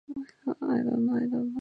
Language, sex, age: English, female, 19-29